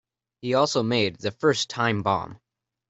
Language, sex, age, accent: English, male, under 19, United States English